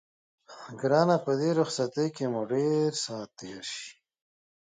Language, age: Pashto, 30-39